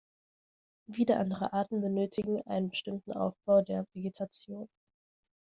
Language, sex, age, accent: German, female, 19-29, Deutschland Deutsch